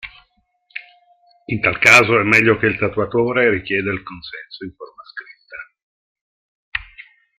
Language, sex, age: Italian, male, 60-69